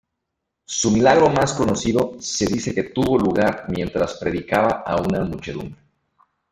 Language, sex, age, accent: Spanish, male, 40-49, México